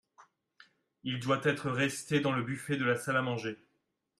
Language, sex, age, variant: French, male, 30-39, Français de métropole